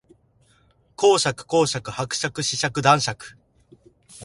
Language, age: Japanese, 19-29